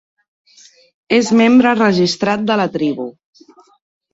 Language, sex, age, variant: Catalan, female, 40-49, Central